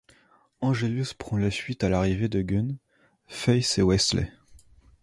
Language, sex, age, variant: French, male, 19-29, Français de métropole